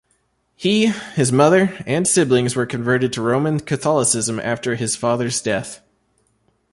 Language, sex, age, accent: English, male, 19-29, United States English